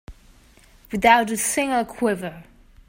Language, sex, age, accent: English, female, 19-29, England English